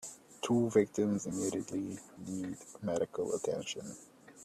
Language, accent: English, West Indies and Bermuda (Bahamas, Bermuda, Jamaica, Trinidad)